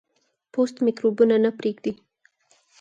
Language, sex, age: Pashto, female, 19-29